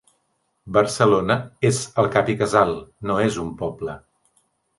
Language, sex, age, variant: Catalan, male, 50-59, Central